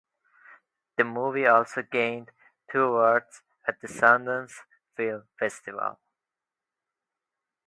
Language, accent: English, United States English